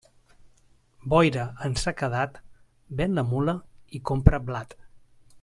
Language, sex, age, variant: Catalan, male, 40-49, Central